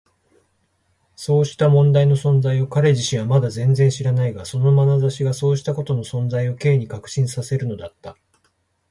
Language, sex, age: Japanese, male, 40-49